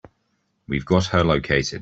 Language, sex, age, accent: English, male, 30-39, England English